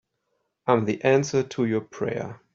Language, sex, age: English, male, 30-39